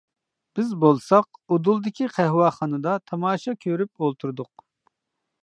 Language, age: Uyghur, 40-49